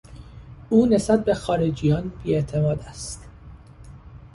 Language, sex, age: Persian, male, 30-39